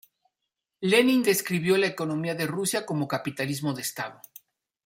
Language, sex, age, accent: Spanish, male, 50-59, México